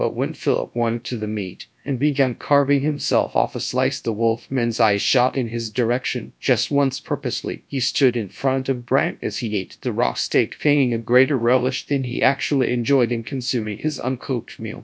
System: TTS, GradTTS